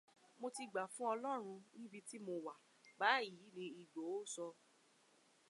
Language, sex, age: Yoruba, female, 19-29